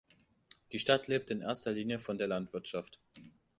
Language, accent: German, Deutschland Deutsch